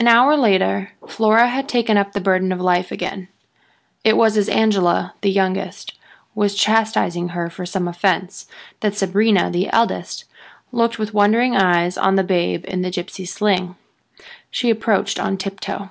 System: none